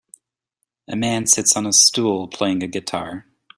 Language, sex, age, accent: English, male, 30-39, United States English